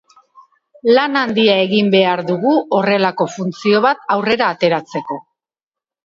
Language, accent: Basque, Mendebalekoa (Araba, Bizkaia, Gipuzkoako mendebaleko herri batzuk)